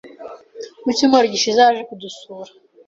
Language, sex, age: Kinyarwanda, female, 19-29